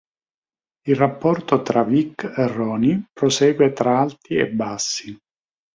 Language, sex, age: Italian, male, 60-69